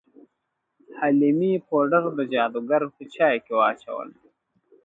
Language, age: Pashto, 30-39